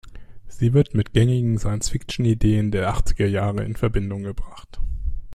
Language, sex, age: German, male, 50-59